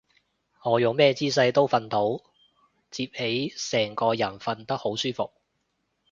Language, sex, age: Cantonese, male, 19-29